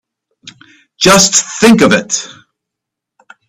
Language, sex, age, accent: English, male, 40-49, United States English